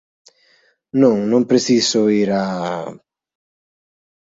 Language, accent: Galician, Atlántico (seseo e gheada)